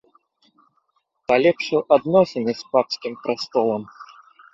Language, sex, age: Belarusian, male, 19-29